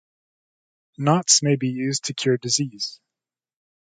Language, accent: English, United States English